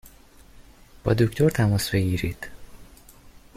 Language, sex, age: Persian, male, 19-29